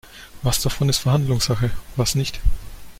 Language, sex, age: German, male, 19-29